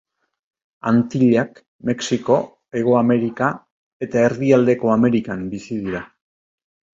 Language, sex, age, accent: Basque, male, 60-69, Erdialdekoa edo Nafarra (Gipuzkoa, Nafarroa)